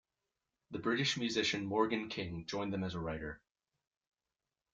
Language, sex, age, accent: English, male, 19-29, United States English